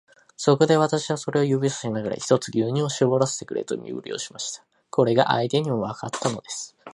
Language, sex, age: Japanese, male, 19-29